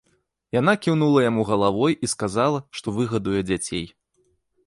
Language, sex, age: Belarusian, male, 30-39